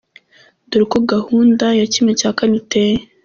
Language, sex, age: Kinyarwanda, female, under 19